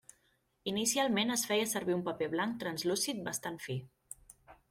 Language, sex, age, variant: Catalan, female, 30-39, Central